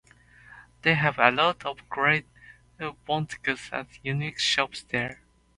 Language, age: English, 19-29